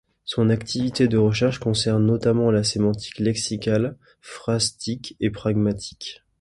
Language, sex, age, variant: French, male, 19-29, Français de métropole